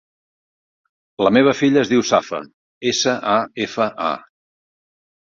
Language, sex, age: Catalan, male, 50-59